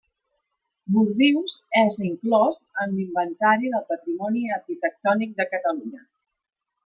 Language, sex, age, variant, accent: Catalan, female, 50-59, Nord-Occidental, Empordanès